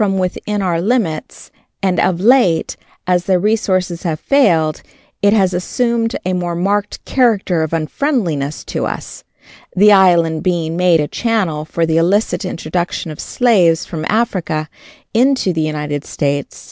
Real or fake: real